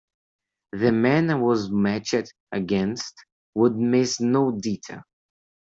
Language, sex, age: English, male, under 19